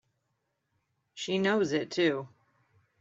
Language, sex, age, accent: English, female, 30-39, United States English